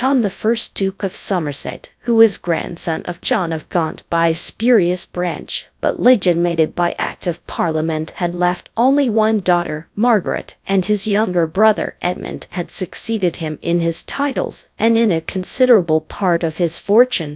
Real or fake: fake